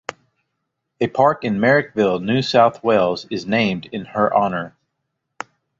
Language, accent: English, United States English